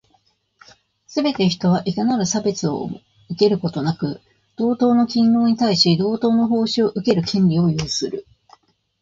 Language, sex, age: Japanese, female, 50-59